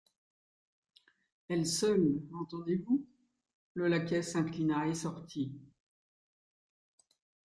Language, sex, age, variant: French, female, 60-69, Français de métropole